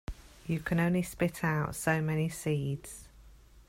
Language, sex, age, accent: English, male, 40-49, England English